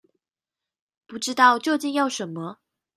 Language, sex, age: Chinese, female, 19-29